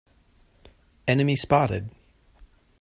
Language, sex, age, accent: English, male, 30-39, United States English